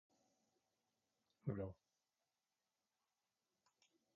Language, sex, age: English, male, 30-39